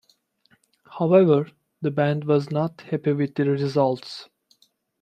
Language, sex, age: English, male, 19-29